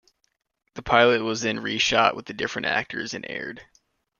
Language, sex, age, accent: English, male, 19-29, United States English